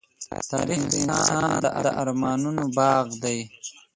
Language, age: Pashto, 19-29